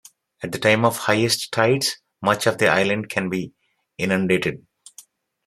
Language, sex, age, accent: English, male, 40-49, United States English